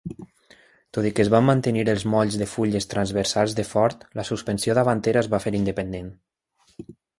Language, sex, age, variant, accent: Catalan, male, 19-29, Valencià meridional, valencià